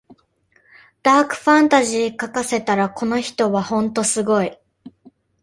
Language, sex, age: Japanese, female, 30-39